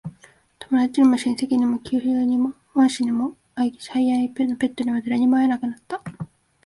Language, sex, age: Japanese, female, 19-29